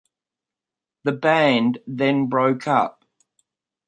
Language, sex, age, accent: English, male, 70-79, Australian English